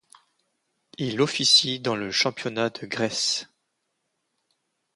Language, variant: French, Français de métropole